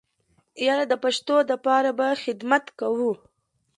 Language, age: Pashto, 19-29